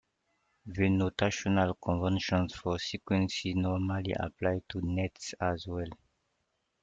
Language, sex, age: English, male, 30-39